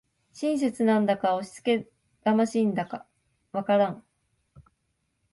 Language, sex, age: Japanese, female, 19-29